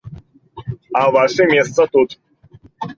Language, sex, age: Belarusian, male, 19-29